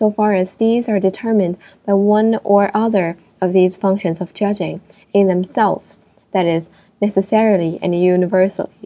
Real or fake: real